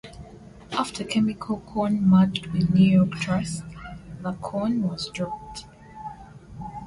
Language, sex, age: English, female, 19-29